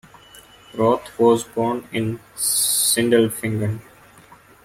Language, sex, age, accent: English, male, 19-29, India and South Asia (India, Pakistan, Sri Lanka)